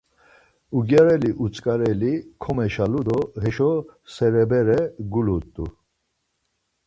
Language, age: Laz, 60-69